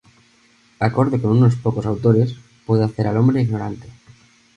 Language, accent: Spanish, España: Centro-Sur peninsular (Madrid, Toledo, Castilla-La Mancha)